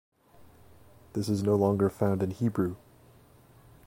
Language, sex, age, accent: English, male, 19-29, United States English